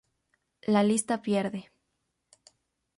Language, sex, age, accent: Spanish, female, under 19, América central